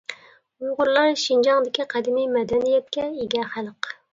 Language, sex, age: Uyghur, female, 19-29